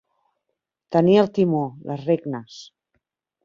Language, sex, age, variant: Catalan, female, 40-49, Central